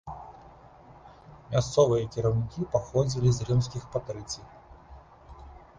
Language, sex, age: Belarusian, male, 40-49